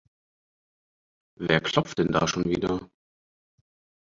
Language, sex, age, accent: German, male, 30-39, Deutschland Deutsch